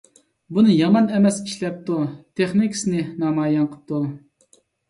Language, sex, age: Uyghur, male, 30-39